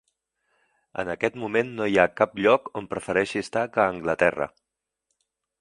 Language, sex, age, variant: Catalan, male, 40-49, Central